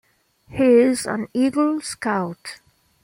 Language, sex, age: English, female, 40-49